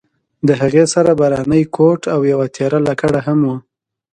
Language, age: Pashto, 19-29